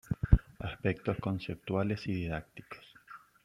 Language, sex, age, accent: Spanish, male, 40-49, Rioplatense: Argentina, Uruguay, este de Bolivia, Paraguay